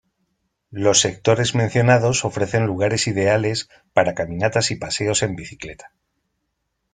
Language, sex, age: Spanish, male, 40-49